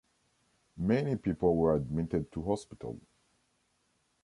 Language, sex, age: English, male, 19-29